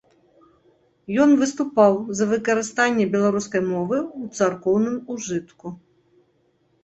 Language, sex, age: Belarusian, female, 50-59